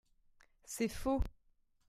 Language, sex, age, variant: French, male, 30-39, Français de métropole